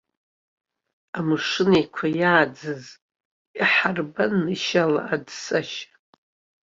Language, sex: Abkhazian, female